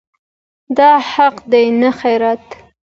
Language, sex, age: Pashto, female, 19-29